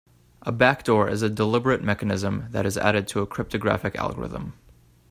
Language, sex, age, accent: English, male, 19-29, United States English